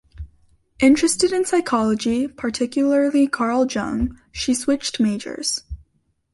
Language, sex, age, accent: English, female, under 19, United States English